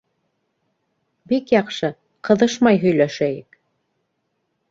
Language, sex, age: Bashkir, female, 30-39